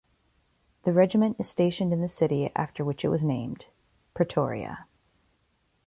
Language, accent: English, United States English